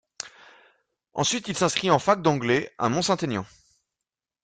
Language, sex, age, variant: French, male, 19-29, Français de métropole